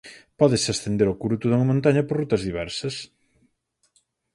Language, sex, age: Galician, male, 30-39